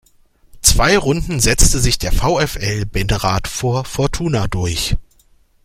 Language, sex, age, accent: German, male, 40-49, Deutschland Deutsch